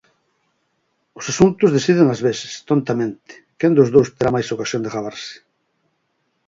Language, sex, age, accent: Galician, male, 50-59, Atlántico (seseo e gheada)